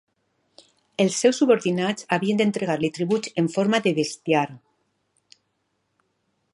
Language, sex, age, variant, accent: Catalan, female, 50-59, Valencià central, valencià